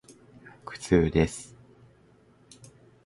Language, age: Japanese, 19-29